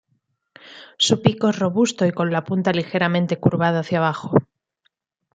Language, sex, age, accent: Spanish, female, 30-39, España: Centro-Sur peninsular (Madrid, Toledo, Castilla-La Mancha)